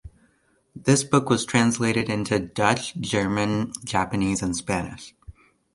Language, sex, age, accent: English, male, 19-29, United States English